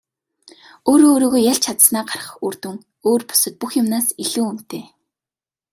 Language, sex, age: Mongolian, female, 19-29